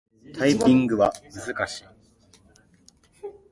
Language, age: Japanese, under 19